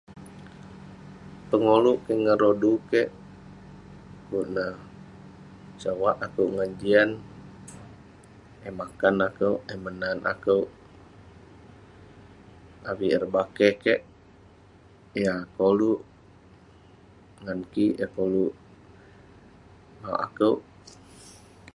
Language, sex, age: Western Penan, male, 19-29